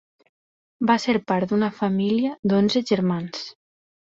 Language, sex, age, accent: Catalan, female, under 19, valencià